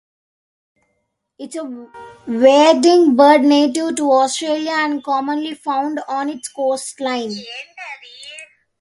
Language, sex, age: English, female, 19-29